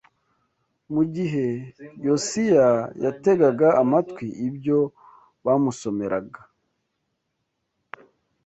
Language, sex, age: Kinyarwanda, male, 19-29